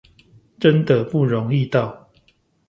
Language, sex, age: Chinese, male, 40-49